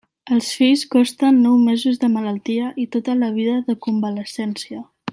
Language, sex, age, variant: Catalan, female, under 19, Central